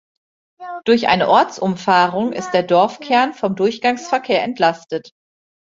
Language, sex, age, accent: German, female, 40-49, Deutschland Deutsch